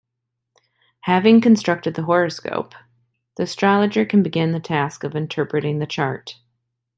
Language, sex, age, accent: English, female, 30-39, United States English